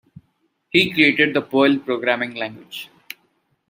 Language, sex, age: English, male, under 19